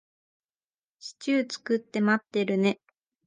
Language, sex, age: Japanese, female, 19-29